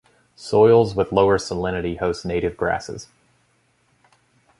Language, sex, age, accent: English, male, 30-39, United States English